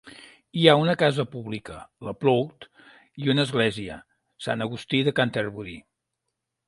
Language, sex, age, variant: Catalan, male, 50-59, Central